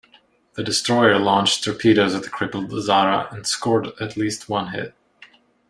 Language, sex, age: English, male, 30-39